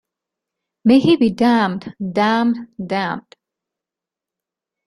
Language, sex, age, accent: English, female, 30-39, India and South Asia (India, Pakistan, Sri Lanka)